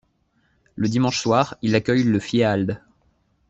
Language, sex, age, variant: French, male, under 19, Français de métropole